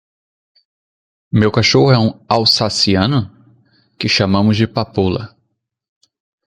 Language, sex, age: Portuguese, male, 19-29